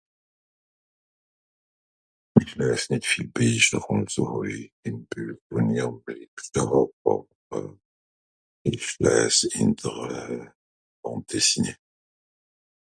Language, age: Swiss German, 70-79